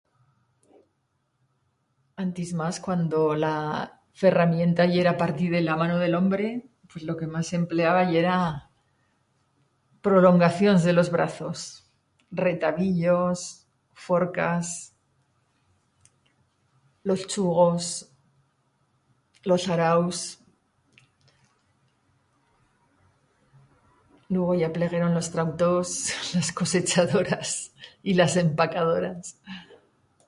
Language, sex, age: Aragonese, female, 50-59